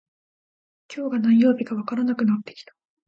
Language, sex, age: Japanese, female, 19-29